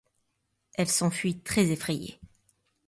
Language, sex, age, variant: French, female, 30-39, Français de métropole